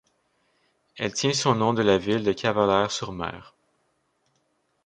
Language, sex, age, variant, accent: French, male, 30-39, Français d'Amérique du Nord, Français du Canada